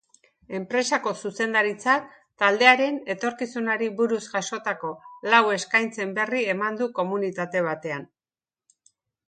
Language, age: Basque, 60-69